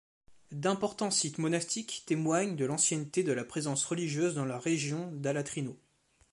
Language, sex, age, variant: French, male, 19-29, Français de métropole